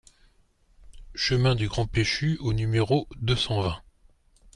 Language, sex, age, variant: French, male, 50-59, Français de métropole